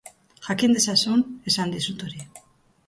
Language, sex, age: Basque, female, 50-59